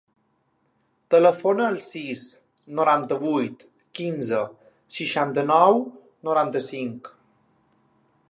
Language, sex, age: Catalan, male, 19-29